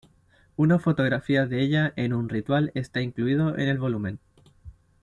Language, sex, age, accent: Spanish, male, 19-29, Chileno: Chile, Cuyo